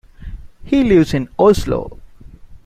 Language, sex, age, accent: English, male, 30-39, India and South Asia (India, Pakistan, Sri Lanka)